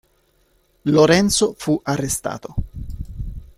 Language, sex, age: Italian, male, 50-59